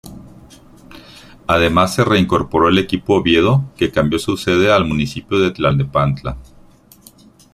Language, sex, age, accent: Spanish, male, 50-59, México